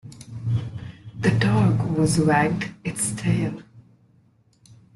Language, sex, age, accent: English, female, 19-29, India and South Asia (India, Pakistan, Sri Lanka)